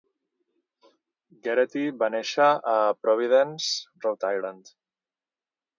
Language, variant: Catalan, Central